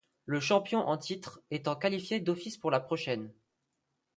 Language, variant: French, Français de métropole